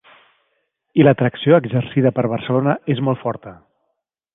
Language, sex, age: Catalan, male, 40-49